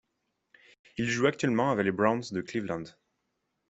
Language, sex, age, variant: French, male, 19-29, Français de métropole